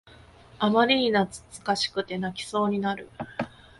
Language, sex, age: Japanese, female, 30-39